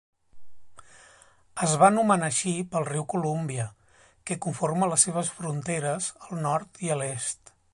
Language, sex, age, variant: Catalan, male, 40-49, Central